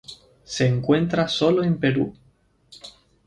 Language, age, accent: Spanish, 19-29, España: Islas Canarias